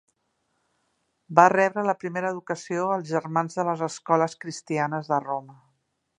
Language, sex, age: Catalan, female, 50-59